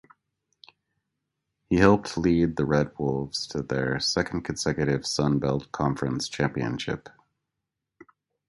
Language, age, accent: English, 40-49, United States English